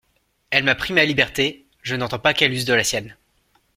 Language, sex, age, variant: French, male, 19-29, Français de métropole